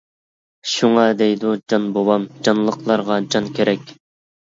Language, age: Uyghur, 19-29